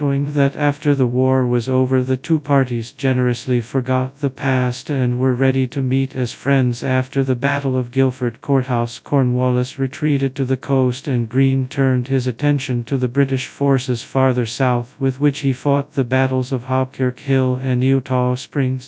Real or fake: fake